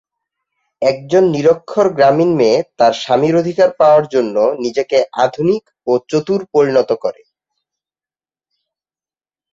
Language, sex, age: Bengali, male, 19-29